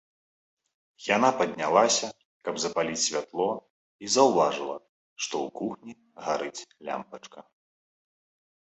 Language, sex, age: Belarusian, male, 30-39